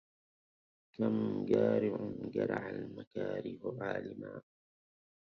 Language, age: Arabic, 40-49